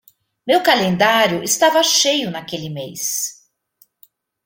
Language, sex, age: Portuguese, female, 50-59